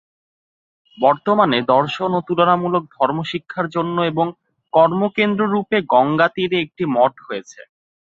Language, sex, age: Bengali, male, 19-29